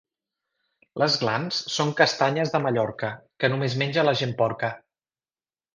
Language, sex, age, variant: Catalan, male, 40-49, Central